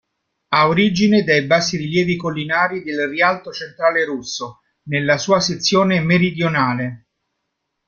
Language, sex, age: Italian, male, 40-49